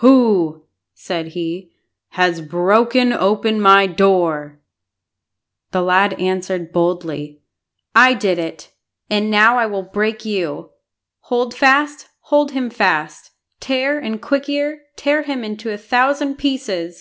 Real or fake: real